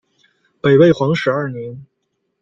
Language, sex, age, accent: Chinese, male, 19-29, 出生地：河北省